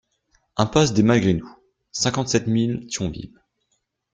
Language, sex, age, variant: French, male, 19-29, Français de métropole